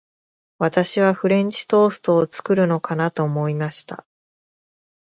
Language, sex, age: Japanese, female, 30-39